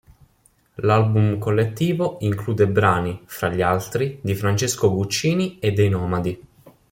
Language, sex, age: Italian, male, 19-29